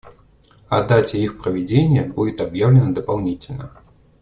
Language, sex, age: Russian, male, 30-39